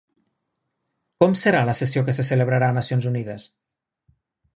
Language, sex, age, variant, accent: Catalan, male, 30-39, Nord-Occidental, nord-occidental